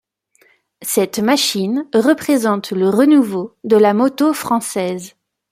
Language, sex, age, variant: French, female, 19-29, Français de métropole